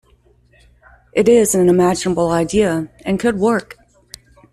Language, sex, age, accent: English, female, 40-49, United States English